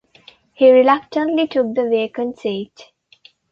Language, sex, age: English, female, 19-29